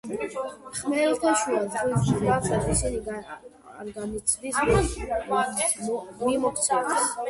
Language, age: Georgian, 19-29